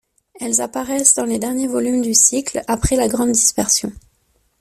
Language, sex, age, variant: French, female, 19-29, Français de métropole